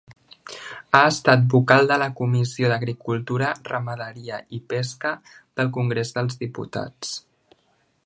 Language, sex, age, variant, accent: Catalan, male, under 19, Central, central